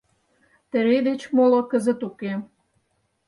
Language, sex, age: Mari, female, 60-69